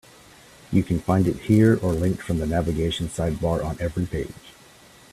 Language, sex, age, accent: English, male, 40-49, United States English